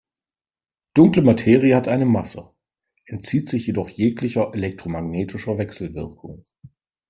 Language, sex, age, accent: German, male, 40-49, Deutschland Deutsch